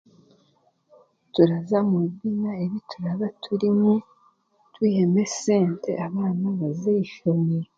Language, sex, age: Chiga, female, 30-39